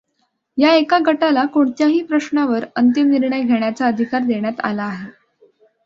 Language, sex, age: Marathi, female, under 19